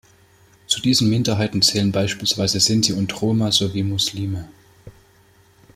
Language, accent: German, Deutschland Deutsch